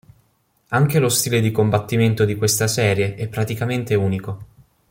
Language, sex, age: Italian, male, 19-29